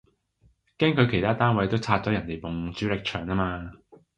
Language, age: Cantonese, 30-39